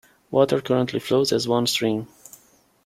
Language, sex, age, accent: English, male, 30-39, United States English